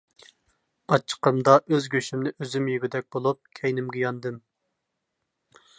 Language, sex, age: Uyghur, male, 19-29